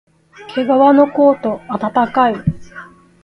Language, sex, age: Japanese, female, 30-39